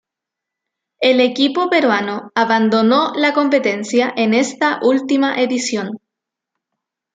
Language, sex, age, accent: Spanish, female, under 19, Chileno: Chile, Cuyo